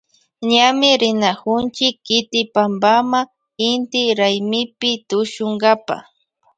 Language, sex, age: Loja Highland Quichua, female, 19-29